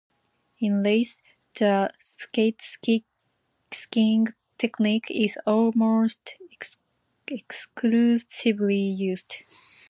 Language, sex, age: English, female, 19-29